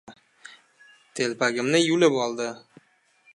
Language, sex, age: Uzbek, male, under 19